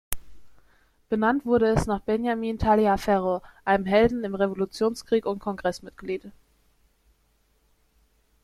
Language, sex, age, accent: German, female, 19-29, Deutschland Deutsch